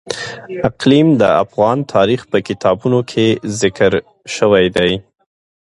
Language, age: Pashto, 30-39